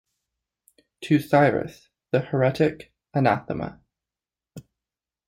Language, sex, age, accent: English, male, 19-29, Canadian English